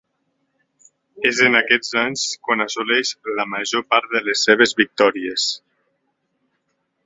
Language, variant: Catalan, Nord-Occidental